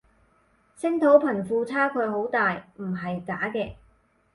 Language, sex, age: Cantonese, female, 30-39